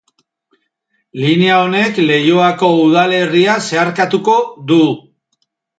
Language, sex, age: Basque, male, 40-49